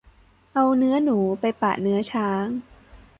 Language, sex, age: Thai, female, 19-29